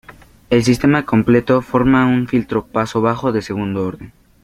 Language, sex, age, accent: Spanish, male, 19-29, España: Norte peninsular (Asturias, Castilla y León, Cantabria, País Vasco, Navarra, Aragón, La Rioja, Guadalajara, Cuenca)